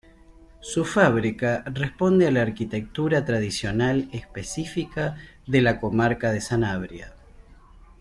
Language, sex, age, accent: Spanish, male, 40-49, Rioplatense: Argentina, Uruguay, este de Bolivia, Paraguay